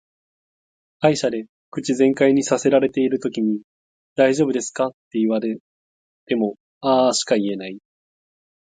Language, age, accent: Japanese, 19-29, 関西弁